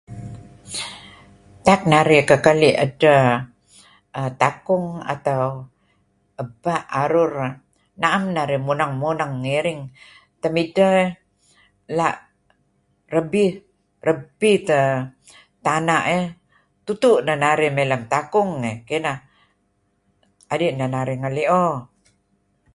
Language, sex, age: Kelabit, female, 70-79